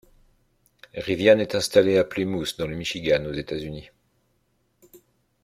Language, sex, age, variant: French, male, 50-59, Français de métropole